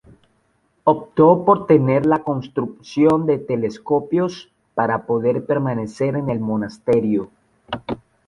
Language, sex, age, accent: Spanish, male, 30-39, Caribe: Cuba, Venezuela, Puerto Rico, República Dominicana, Panamá, Colombia caribeña, México caribeño, Costa del golfo de México